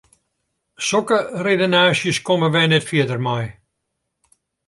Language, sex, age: Western Frisian, male, 70-79